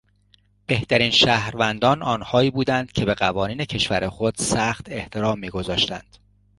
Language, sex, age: Persian, male, 50-59